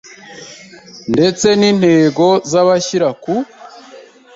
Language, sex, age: Kinyarwanda, male, 19-29